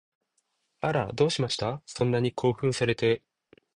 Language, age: Japanese, 30-39